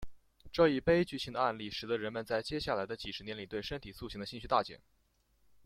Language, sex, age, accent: Chinese, male, under 19, 出生地：湖北省